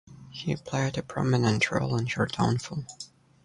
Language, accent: English, United States English